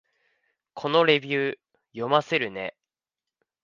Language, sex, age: Japanese, male, 19-29